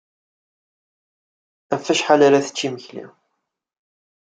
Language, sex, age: Kabyle, male, 30-39